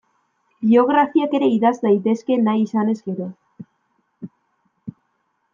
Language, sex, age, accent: Basque, female, 19-29, Mendebalekoa (Araba, Bizkaia, Gipuzkoako mendebaleko herri batzuk)